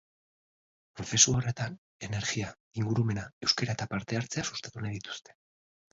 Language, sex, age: Basque, male, 40-49